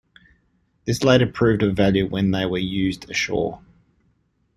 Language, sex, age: English, male, 40-49